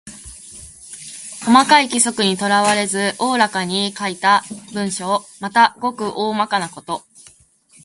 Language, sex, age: Japanese, female, 19-29